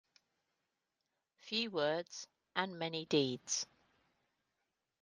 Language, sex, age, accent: English, female, 50-59, England English